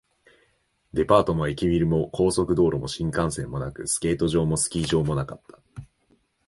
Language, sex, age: Japanese, male, 19-29